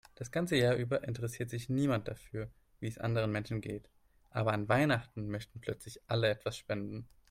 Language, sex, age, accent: German, male, 19-29, Deutschland Deutsch